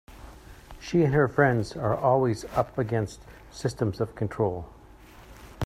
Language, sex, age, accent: English, male, 50-59, Canadian English